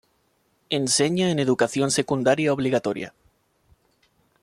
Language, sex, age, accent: Spanish, male, 19-29, España: Centro-Sur peninsular (Madrid, Toledo, Castilla-La Mancha)